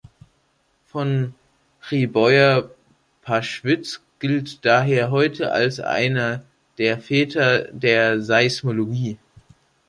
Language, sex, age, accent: German, male, under 19, Deutschland Deutsch